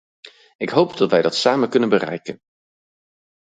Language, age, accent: Dutch, 30-39, Nederlands Nederlands